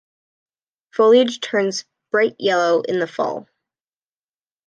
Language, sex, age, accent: English, female, 19-29, United States English